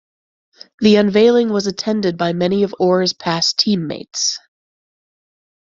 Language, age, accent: English, 30-39, United States English